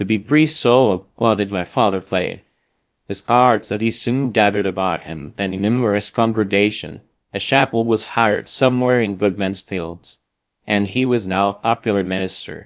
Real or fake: fake